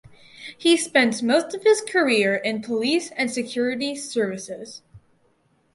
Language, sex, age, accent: English, female, under 19, United States English